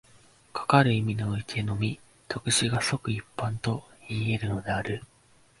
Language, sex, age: Japanese, male, 19-29